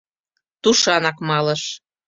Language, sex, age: Mari, female, 40-49